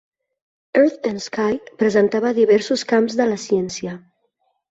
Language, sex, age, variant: Catalan, female, 30-39, Central